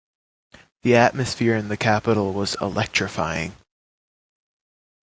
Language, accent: English, United States English